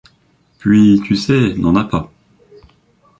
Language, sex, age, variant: French, male, under 19, Français de métropole